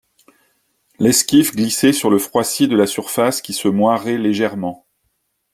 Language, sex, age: French, male, 50-59